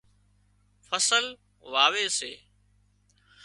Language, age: Wadiyara Koli, 30-39